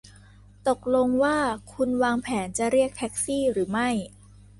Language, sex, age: Thai, female, 19-29